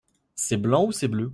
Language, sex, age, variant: French, male, 19-29, Français de métropole